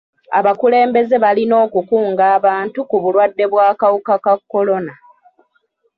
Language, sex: Ganda, female